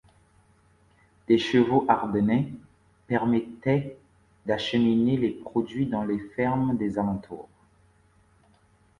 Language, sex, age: French, male, 30-39